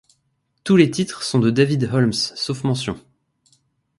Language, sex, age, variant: French, male, 19-29, Français de métropole